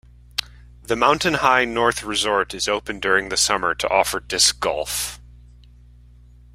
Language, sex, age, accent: English, male, 19-29, United States English